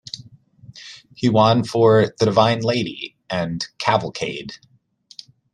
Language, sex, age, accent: English, male, 30-39, United States English